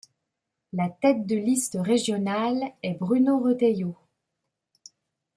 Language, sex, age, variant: French, female, 30-39, Français de métropole